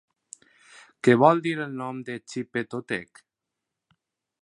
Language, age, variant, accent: Catalan, 19-29, Valencià central, valencià